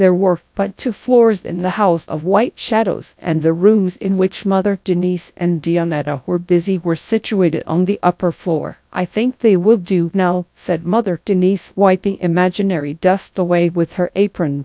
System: TTS, GradTTS